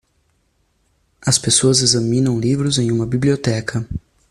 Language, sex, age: Portuguese, male, 30-39